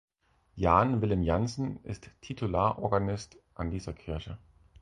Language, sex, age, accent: German, male, 40-49, Deutschland Deutsch